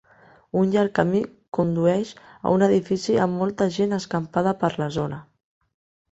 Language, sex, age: Catalan, female, 40-49